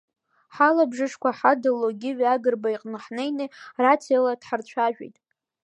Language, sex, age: Abkhazian, female, 19-29